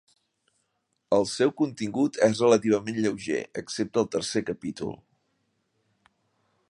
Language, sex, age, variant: Catalan, male, 40-49, Central